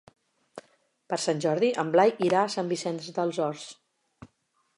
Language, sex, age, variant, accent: Catalan, female, 40-49, Central, central; Oriental